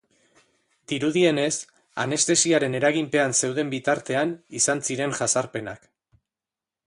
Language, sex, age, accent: Basque, male, 40-49, Erdialdekoa edo Nafarra (Gipuzkoa, Nafarroa)